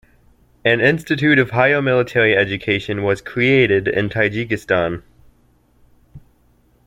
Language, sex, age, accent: English, male, under 19, United States English